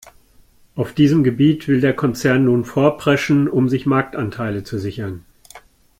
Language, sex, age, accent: German, male, 60-69, Deutschland Deutsch